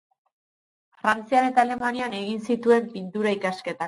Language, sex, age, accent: Basque, female, 30-39, Mendebalekoa (Araba, Bizkaia, Gipuzkoako mendebaleko herri batzuk)